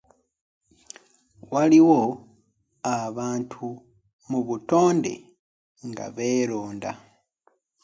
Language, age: Ganda, 19-29